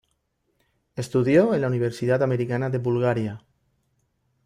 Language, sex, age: Spanish, male, 40-49